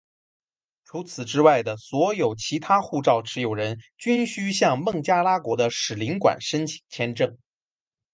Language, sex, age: Chinese, male, 19-29